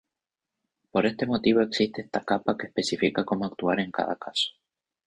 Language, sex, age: Spanish, male, 19-29